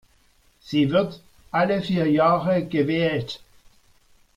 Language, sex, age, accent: German, male, 60-69, Deutschland Deutsch